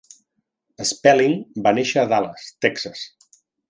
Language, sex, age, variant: Catalan, male, 40-49, Central